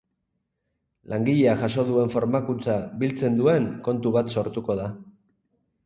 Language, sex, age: Basque, male, 40-49